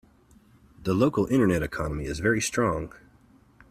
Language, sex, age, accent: English, male, 30-39, United States English